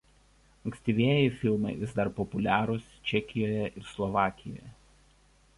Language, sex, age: Lithuanian, male, 30-39